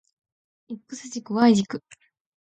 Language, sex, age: Japanese, female, 19-29